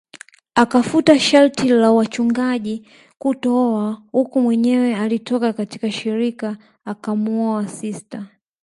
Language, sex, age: Swahili, male, 19-29